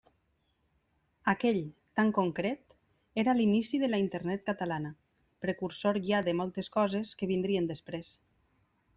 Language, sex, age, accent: Catalan, female, 30-39, valencià